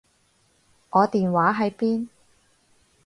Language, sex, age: Cantonese, female, 19-29